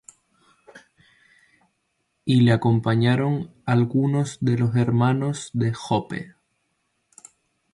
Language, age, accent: Spanish, 19-29, España: Islas Canarias